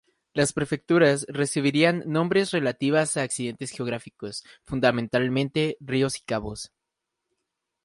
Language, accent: Spanish, México